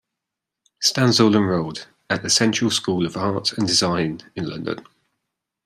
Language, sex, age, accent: English, male, 30-39, England English